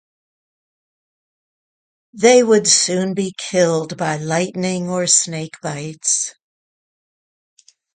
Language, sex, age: English, female, 70-79